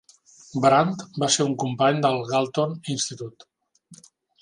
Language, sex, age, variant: Catalan, male, 50-59, Central